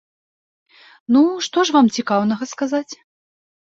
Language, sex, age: Belarusian, female, 30-39